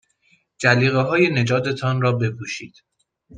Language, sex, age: Persian, male, 19-29